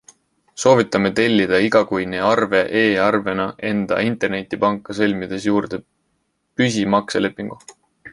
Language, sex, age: Estonian, male, 19-29